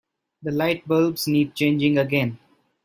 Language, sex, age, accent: English, male, under 19, India and South Asia (India, Pakistan, Sri Lanka)